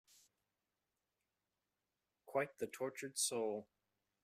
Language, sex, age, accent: English, male, 19-29, United States English